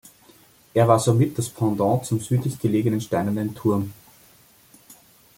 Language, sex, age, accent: German, male, 30-39, Österreichisches Deutsch